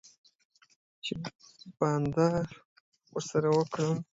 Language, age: Pashto, 19-29